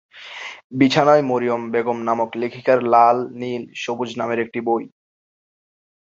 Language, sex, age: Bengali, male, 19-29